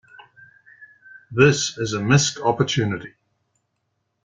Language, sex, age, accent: English, male, 60-69, New Zealand English